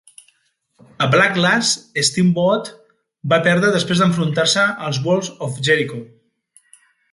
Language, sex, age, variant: Catalan, male, 50-59, Central